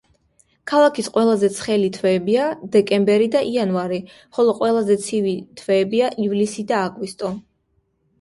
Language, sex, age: Georgian, female, 19-29